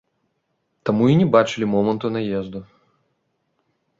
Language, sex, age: Belarusian, male, 30-39